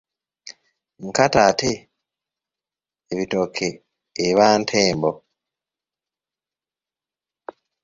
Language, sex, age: Ganda, male, 19-29